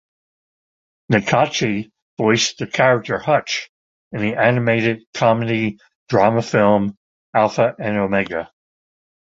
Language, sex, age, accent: English, male, 70-79, England English